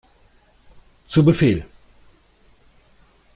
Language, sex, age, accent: German, male, 40-49, Deutschland Deutsch